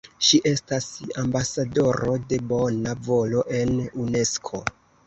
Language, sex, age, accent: Esperanto, female, 19-29, Internacia